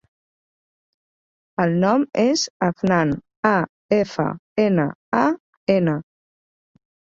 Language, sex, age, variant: Catalan, female, 30-39, Central